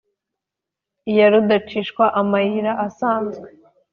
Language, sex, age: Kinyarwanda, female, 19-29